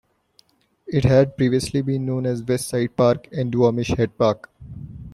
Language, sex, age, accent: English, male, 19-29, India and South Asia (India, Pakistan, Sri Lanka)